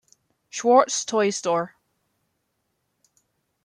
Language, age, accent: English, 19-29, England English